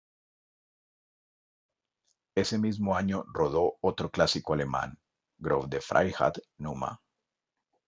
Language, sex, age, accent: Spanish, male, 40-49, Andino-Pacífico: Colombia, Perú, Ecuador, oeste de Bolivia y Venezuela andina